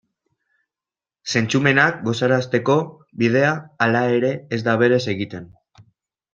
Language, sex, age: Basque, male, 19-29